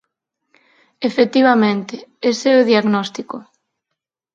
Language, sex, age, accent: Galician, female, 30-39, Normativo (estándar)